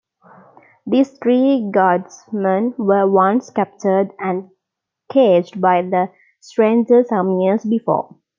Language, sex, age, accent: English, female, 19-29, India and South Asia (India, Pakistan, Sri Lanka)